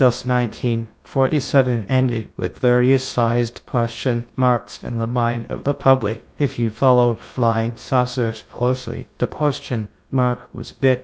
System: TTS, GlowTTS